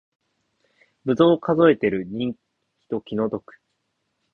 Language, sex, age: Japanese, male, 19-29